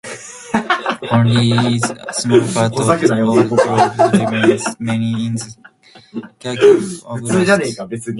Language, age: English, 19-29